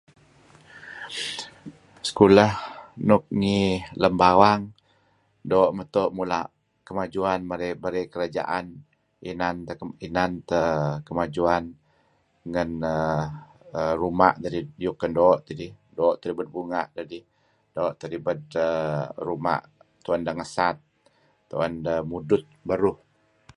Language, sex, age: Kelabit, male, 50-59